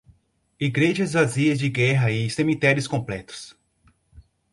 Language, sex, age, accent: Portuguese, male, 30-39, Nordestino